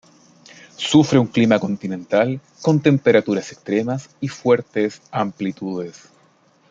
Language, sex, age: Spanish, male, 19-29